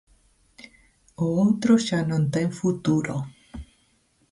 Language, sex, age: Galician, female, 40-49